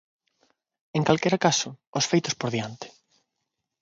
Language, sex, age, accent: Galician, male, 19-29, Normativo (estándar); Neofalante